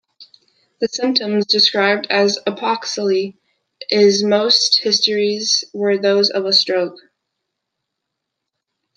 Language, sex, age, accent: English, male, 19-29, United States English